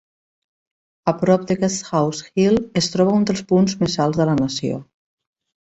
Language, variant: Catalan, Central